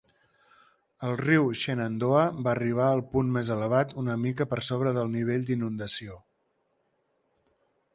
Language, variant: Catalan, Central